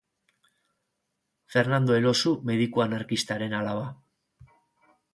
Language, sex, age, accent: Basque, male, 30-39, Erdialdekoa edo Nafarra (Gipuzkoa, Nafarroa)